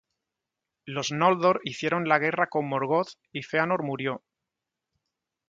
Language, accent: Spanish, España: Sur peninsular (Andalucia, Extremadura, Murcia)